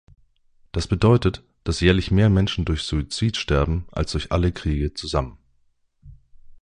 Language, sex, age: German, male, 30-39